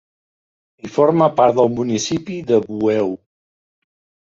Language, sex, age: Catalan, male, 50-59